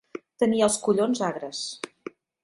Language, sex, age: Catalan, female, 50-59